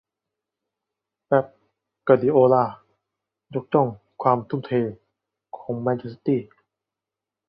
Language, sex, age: Thai, male, 19-29